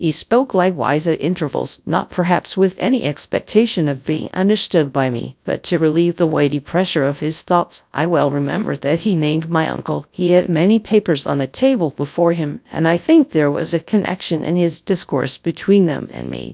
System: TTS, GradTTS